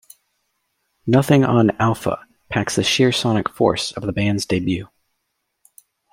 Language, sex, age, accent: English, male, under 19, United States English